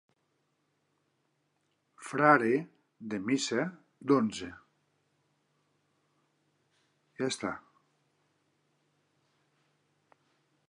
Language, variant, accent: Catalan, Central, central